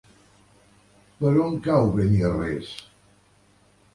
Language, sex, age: Catalan, male, 70-79